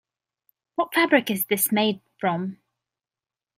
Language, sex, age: English, female, 19-29